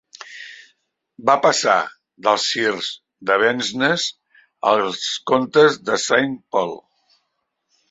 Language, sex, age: Catalan, male, 60-69